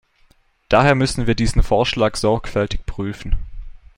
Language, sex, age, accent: German, male, under 19, Deutschland Deutsch